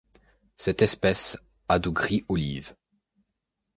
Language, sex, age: French, male, 19-29